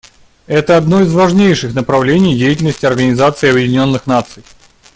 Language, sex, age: Russian, male, 30-39